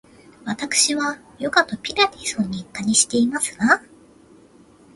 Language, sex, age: Japanese, female, 30-39